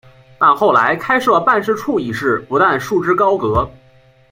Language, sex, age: Chinese, male, under 19